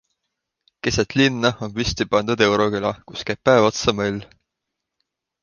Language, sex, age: Estonian, male, 19-29